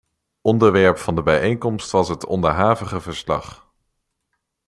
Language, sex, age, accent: Dutch, male, under 19, Nederlands Nederlands